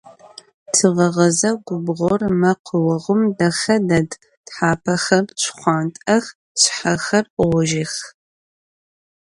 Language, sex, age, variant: Adyghe, female, 19-29, Адыгабзэ (Кирил, пстэумэ зэдыряе)